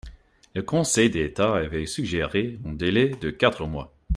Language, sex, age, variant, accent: French, male, 30-39, Français d'Amérique du Nord, Français du Canada